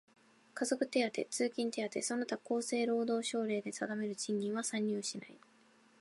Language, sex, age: Japanese, female, 19-29